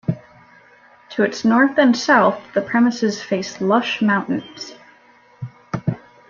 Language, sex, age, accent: English, female, 19-29, United States English